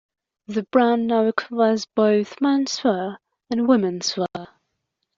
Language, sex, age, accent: English, female, 19-29, England English